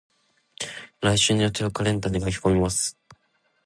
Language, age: Japanese, 19-29